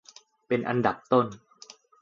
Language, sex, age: Thai, male, 19-29